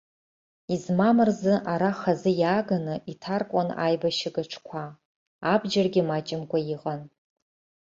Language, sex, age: Abkhazian, female, 40-49